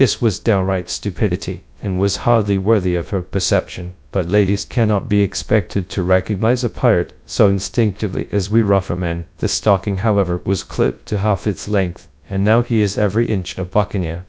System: TTS, GradTTS